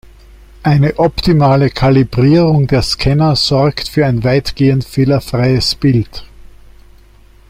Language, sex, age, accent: German, male, 60-69, Österreichisches Deutsch